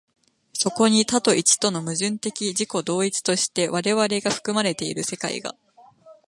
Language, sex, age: Japanese, female, 19-29